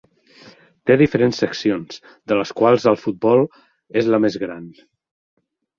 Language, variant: Catalan, Central